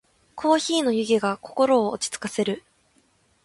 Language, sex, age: Japanese, female, under 19